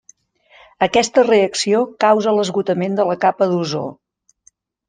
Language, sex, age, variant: Catalan, female, 50-59, Central